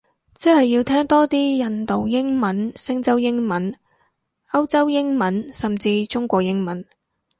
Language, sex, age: Cantonese, female, 19-29